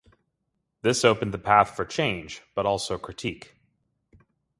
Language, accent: English, United States English